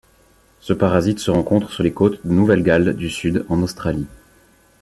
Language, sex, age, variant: French, male, 40-49, Français de métropole